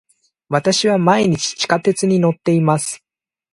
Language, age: Japanese, 19-29